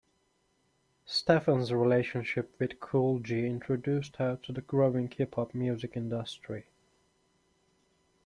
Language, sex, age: English, male, 19-29